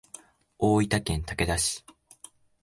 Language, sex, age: Japanese, male, under 19